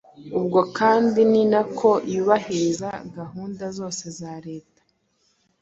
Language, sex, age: Kinyarwanda, female, 19-29